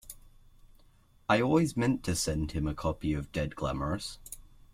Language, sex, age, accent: English, male, under 19, Australian English